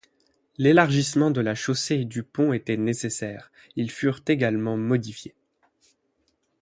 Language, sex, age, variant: French, male, 19-29, Français de métropole